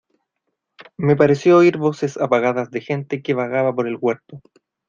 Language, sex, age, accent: Spanish, male, 19-29, Chileno: Chile, Cuyo